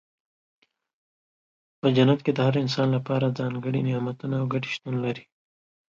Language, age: Pashto, 19-29